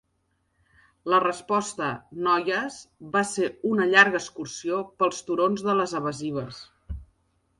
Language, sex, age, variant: Catalan, female, 40-49, Septentrional